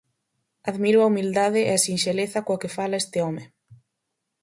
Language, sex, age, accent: Galician, female, 19-29, Normativo (estándar)